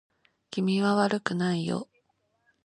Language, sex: Japanese, female